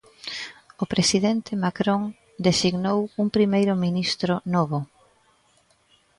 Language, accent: Galician, Central (gheada)